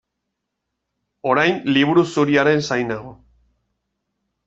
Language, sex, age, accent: Basque, male, 40-49, Mendebalekoa (Araba, Bizkaia, Gipuzkoako mendebaleko herri batzuk)